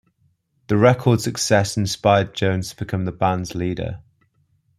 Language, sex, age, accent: English, male, 19-29, Welsh English